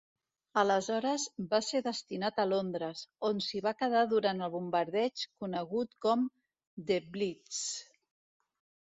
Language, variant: Catalan, Central